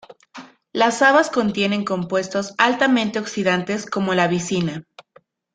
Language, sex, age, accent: Spanish, female, 19-29, México